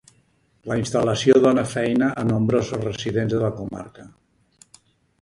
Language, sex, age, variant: Catalan, male, 70-79, Central